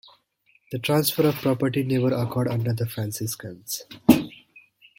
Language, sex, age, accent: English, male, 19-29, United States English